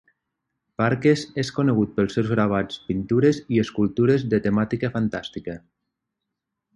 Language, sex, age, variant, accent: Catalan, male, 30-39, Nord-Occidental, nord-occidental; Lleidatà